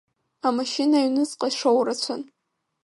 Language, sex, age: Abkhazian, female, under 19